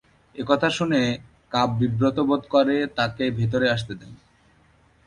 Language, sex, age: Bengali, male, 19-29